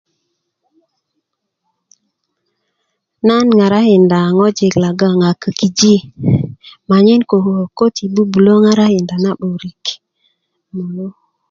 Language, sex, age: Kuku, female, 19-29